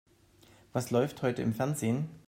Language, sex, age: German, male, 30-39